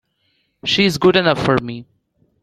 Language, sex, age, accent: English, male, under 19, India and South Asia (India, Pakistan, Sri Lanka)